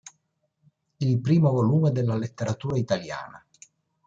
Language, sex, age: Italian, male, 60-69